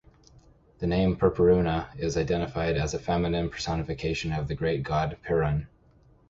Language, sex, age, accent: English, male, 30-39, Canadian English